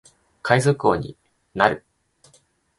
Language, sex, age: Japanese, male, 19-29